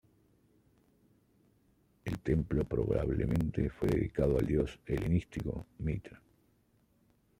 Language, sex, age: Spanish, male, 30-39